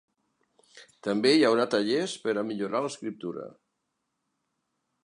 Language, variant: Catalan, Central